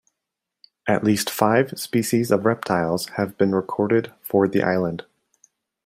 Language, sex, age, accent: English, male, 30-39, United States English